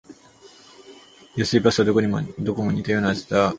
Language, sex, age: Japanese, male, 19-29